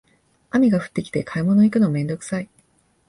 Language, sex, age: Japanese, female, 40-49